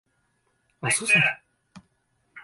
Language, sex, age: Japanese, male, 19-29